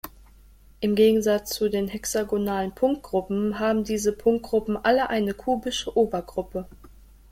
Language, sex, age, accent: German, female, 19-29, Deutschland Deutsch